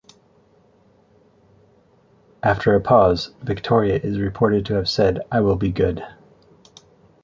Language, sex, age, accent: English, male, 30-39, United States English